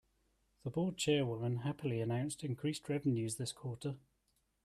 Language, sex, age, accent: English, male, 30-39, Welsh English